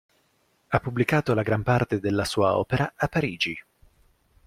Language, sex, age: Italian, male, 19-29